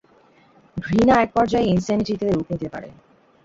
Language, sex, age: Bengali, female, 19-29